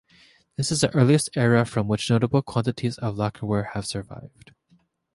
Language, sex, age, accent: English, male, 19-29, Canadian English